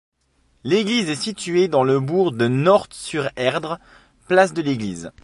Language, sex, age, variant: French, male, 30-39, Français de métropole